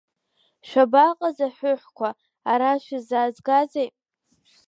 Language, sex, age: Abkhazian, female, under 19